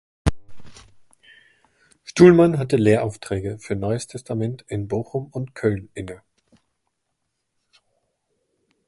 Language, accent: German, Deutschland Deutsch